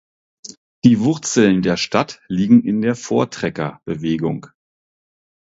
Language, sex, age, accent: German, male, 50-59, Deutschland Deutsch